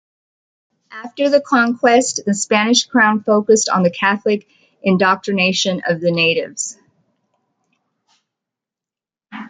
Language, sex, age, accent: English, female, 40-49, United States English